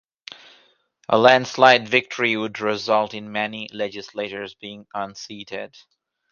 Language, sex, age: English, male, 19-29